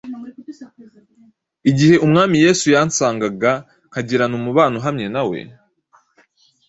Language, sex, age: Kinyarwanda, male, 19-29